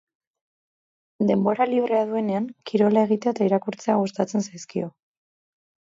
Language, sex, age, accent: Basque, female, 19-29, Mendebalekoa (Araba, Bizkaia, Gipuzkoako mendebaleko herri batzuk)